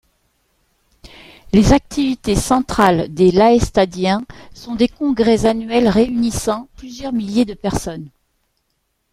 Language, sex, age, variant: French, female, 40-49, Français de métropole